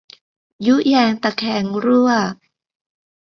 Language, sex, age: Thai, female, 50-59